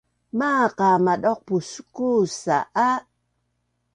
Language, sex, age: Bunun, female, 60-69